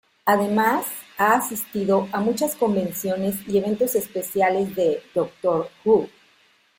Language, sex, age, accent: Spanish, female, 50-59, México